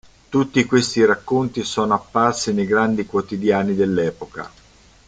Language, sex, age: Italian, male, 50-59